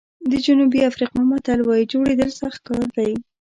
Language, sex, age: Pashto, female, under 19